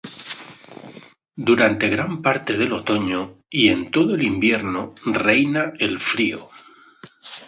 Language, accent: Spanish, España: Centro-Sur peninsular (Madrid, Toledo, Castilla-La Mancha)